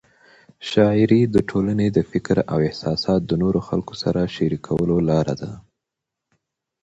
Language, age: Pashto, 30-39